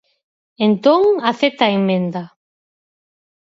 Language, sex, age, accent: Galician, female, 50-59, Central (gheada)